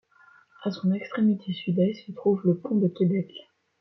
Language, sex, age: French, female, under 19